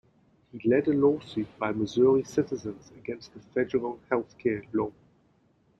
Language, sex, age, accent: English, male, 40-49, Southern African (South Africa, Zimbabwe, Namibia)